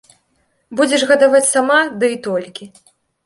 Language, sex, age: Belarusian, female, 19-29